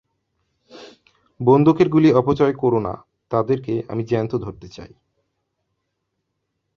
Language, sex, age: Bengali, male, 30-39